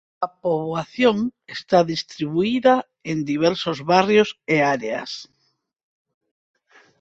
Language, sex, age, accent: Galician, female, 50-59, Normativo (estándar); Neofalante